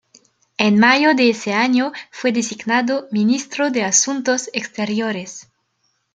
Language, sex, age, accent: Spanish, female, 19-29, España: Centro-Sur peninsular (Madrid, Toledo, Castilla-La Mancha)